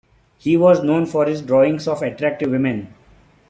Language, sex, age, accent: English, male, 30-39, India and South Asia (India, Pakistan, Sri Lanka)